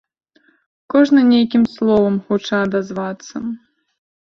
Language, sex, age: Belarusian, female, 30-39